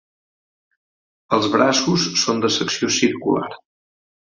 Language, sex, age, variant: Catalan, male, 40-49, Central